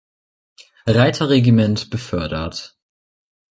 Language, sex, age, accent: German, male, under 19, Deutschland Deutsch